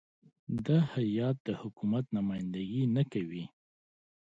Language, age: Pashto, 30-39